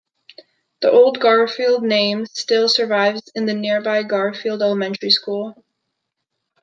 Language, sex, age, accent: English, male, 19-29, United States English